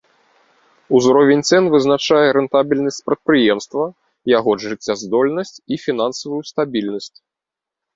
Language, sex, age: Belarusian, male, 30-39